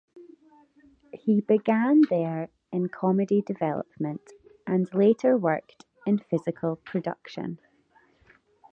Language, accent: English, Scottish English